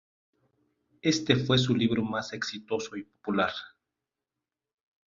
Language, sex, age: Spanish, male, 40-49